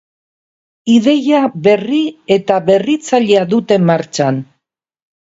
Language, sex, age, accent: Basque, female, 60-69, Mendebalekoa (Araba, Bizkaia, Gipuzkoako mendebaleko herri batzuk)